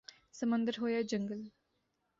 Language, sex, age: Urdu, female, 19-29